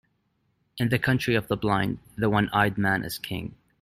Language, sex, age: English, male, 19-29